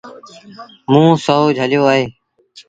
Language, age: Sindhi Bhil, 19-29